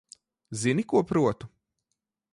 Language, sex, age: Latvian, male, 19-29